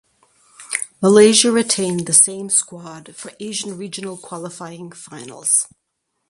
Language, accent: English, United States English